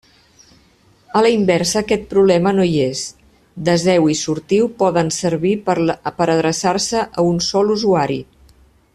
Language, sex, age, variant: Catalan, female, 50-59, Central